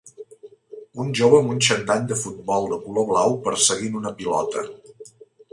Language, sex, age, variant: Catalan, male, 40-49, Central